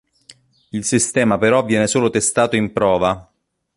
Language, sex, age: Italian, male, 40-49